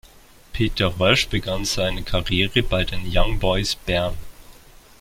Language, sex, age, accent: German, male, 30-39, Schweizerdeutsch